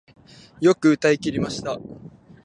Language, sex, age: Japanese, male, 19-29